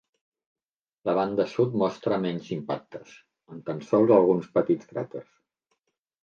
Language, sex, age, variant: Catalan, male, 50-59, Central